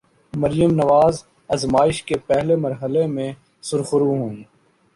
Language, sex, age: Urdu, male, 19-29